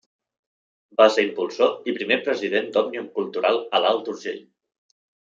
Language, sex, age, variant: Catalan, male, 19-29, Central